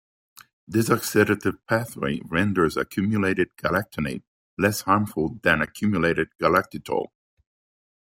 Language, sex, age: English, male, 60-69